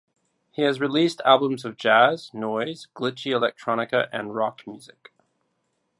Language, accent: English, Canadian English